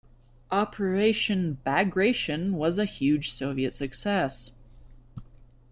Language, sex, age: English, female, 19-29